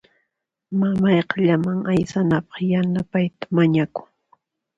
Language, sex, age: Puno Quechua, female, 40-49